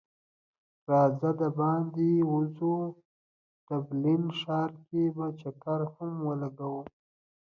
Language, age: Pashto, 19-29